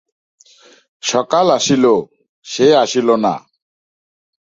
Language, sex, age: Bengali, male, 40-49